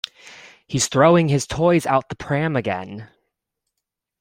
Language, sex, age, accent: English, male, 19-29, United States English